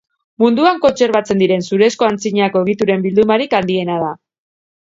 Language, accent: Basque, Mendebalekoa (Araba, Bizkaia, Gipuzkoako mendebaleko herri batzuk)